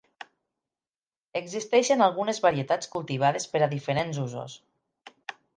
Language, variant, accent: Catalan, Nord-Occidental, Tortosí